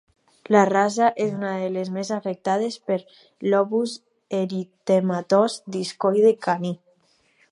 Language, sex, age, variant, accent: Catalan, female, under 19, Alacantí, valencià